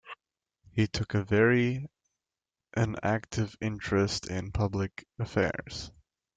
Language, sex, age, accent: English, male, 19-29, United States English